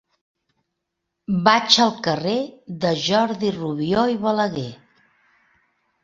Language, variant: Catalan, Central